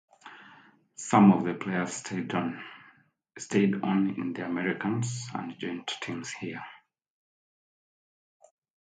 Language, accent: English, Southern African (South Africa, Zimbabwe, Namibia)